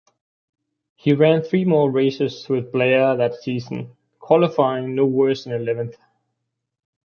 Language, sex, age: English, male, 30-39